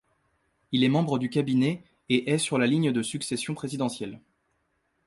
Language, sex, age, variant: French, male, 19-29, Français de métropole